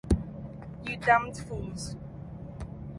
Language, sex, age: Spanish, female, 19-29